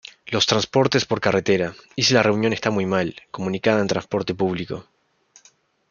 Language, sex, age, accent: Spanish, male, 19-29, Rioplatense: Argentina, Uruguay, este de Bolivia, Paraguay